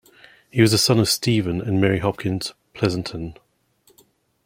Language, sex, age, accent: English, male, 50-59, England English